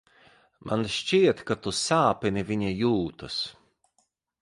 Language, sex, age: Latvian, male, 30-39